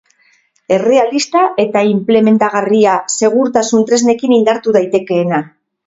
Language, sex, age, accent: Basque, female, 40-49, Mendebalekoa (Araba, Bizkaia, Gipuzkoako mendebaleko herri batzuk)